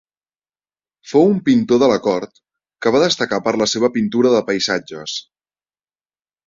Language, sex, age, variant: Catalan, male, 19-29, Central